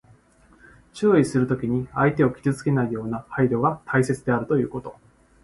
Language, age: Japanese, 30-39